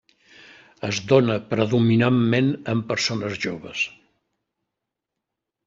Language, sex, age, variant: Catalan, male, 70-79, Central